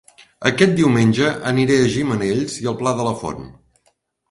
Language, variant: Catalan, Central